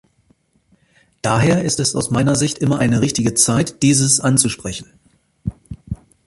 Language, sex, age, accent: German, male, 40-49, Deutschland Deutsch